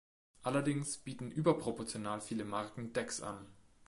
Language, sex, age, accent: German, male, 19-29, Deutschland Deutsch